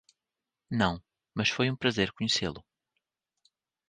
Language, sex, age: Portuguese, male, 40-49